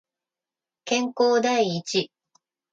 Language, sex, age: Japanese, female, 40-49